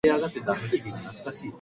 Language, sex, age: Japanese, female, 19-29